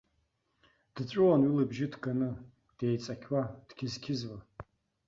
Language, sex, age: Abkhazian, male, 40-49